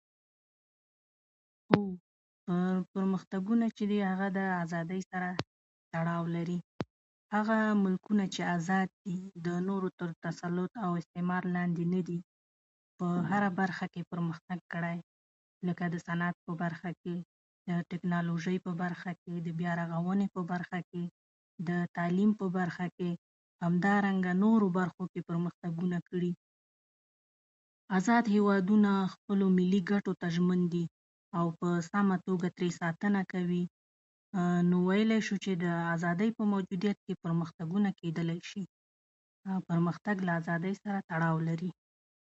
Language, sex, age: Pashto, female, 30-39